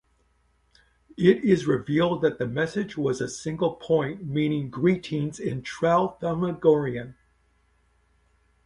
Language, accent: English, Canadian English